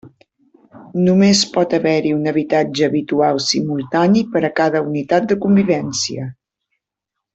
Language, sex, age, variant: Catalan, female, 50-59, Central